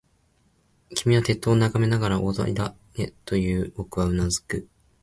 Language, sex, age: Japanese, male, 19-29